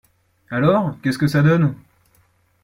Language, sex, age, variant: French, male, 19-29, Français de métropole